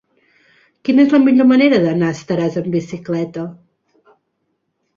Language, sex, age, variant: Catalan, female, 30-39, Central